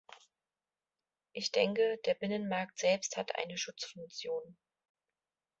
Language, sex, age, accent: German, female, 30-39, Deutschland Deutsch